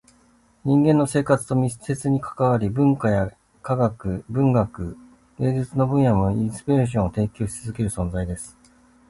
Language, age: Japanese, 40-49